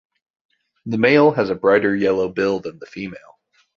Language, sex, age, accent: English, male, 19-29, United States English